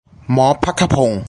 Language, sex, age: Thai, male, 19-29